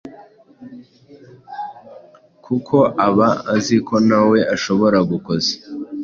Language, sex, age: Kinyarwanda, male, 19-29